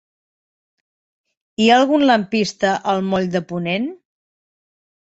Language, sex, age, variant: Catalan, female, 30-39, Septentrional